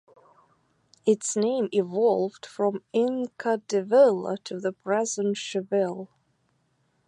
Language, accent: English, United States English